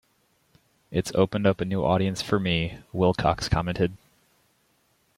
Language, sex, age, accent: English, male, 30-39, United States English